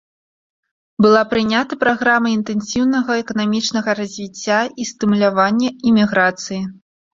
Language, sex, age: Belarusian, female, 19-29